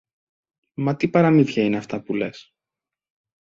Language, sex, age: Greek, male, 19-29